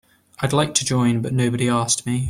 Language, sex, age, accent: English, male, 19-29, England English